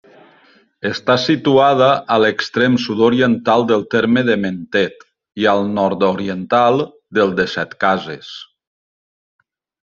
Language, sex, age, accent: Catalan, male, 50-59, valencià